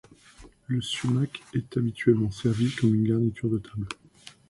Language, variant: French, Français de métropole